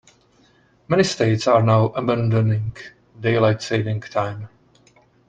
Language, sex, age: English, male, 30-39